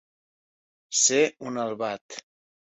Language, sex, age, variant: Catalan, male, 30-39, Central